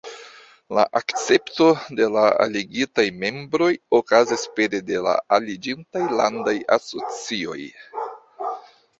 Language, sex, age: Esperanto, male, 50-59